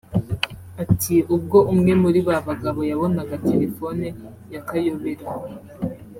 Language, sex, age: Kinyarwanda, female, under 19